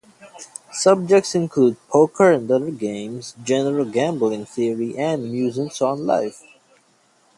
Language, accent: English, West Indies and Bermuda (Bahamas, Bermuda, Jamaica, Trinidad)